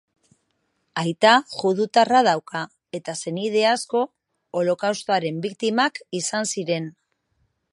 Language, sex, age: Basque, female, 40-49